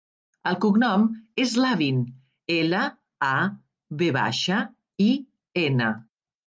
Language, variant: Catalan, Central